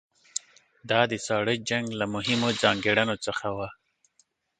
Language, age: Pashto, 30-39